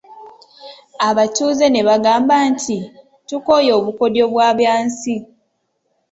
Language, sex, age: Ganda, female, 19-29